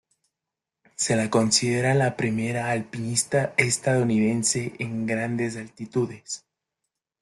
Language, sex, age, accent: Spanish, male, 19-29, Andino-Pacífico: Colombia, Perú, Ecuador, oeste de Bolivia y Venezuela andina